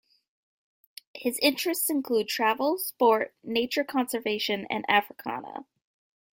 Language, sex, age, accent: English, female, 19-29, United States English